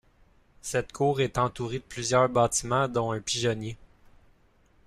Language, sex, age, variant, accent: French, male, 19-29, Français d'Amérique du Nord, Français du Canada